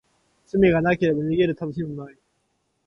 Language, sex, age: Japanese, male, 19-29